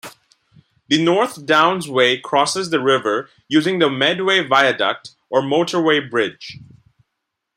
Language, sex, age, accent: English, male, under 19, India and South Asia (India, Pakistan, Sri Lanka)